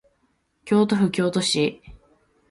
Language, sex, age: Japanese, female, 19-29